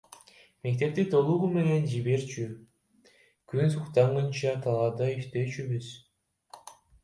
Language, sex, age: Kyrgyz, male, under 19